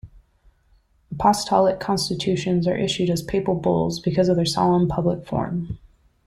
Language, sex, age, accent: English, female, 30-39, United States English